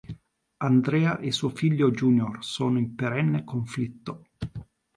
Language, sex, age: Italian, male, 40-49